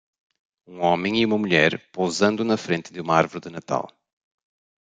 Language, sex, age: Portuguese, male, 40-49